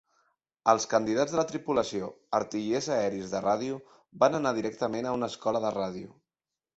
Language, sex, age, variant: Catalan, male, 30-39, Central